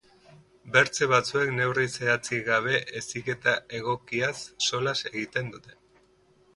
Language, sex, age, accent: Basque, male, 40-49, Mendebalekoa (Araba, Bizkaia, Gipuzkoako mendebaleko herri batzuk)